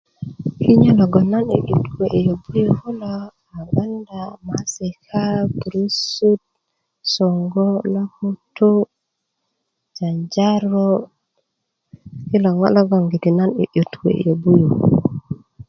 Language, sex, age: Kuku, female, 19-29